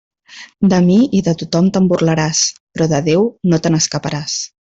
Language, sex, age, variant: Catalan, female, 40-49, Central